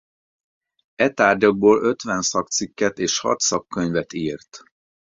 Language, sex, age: Hungarian, male, 40-49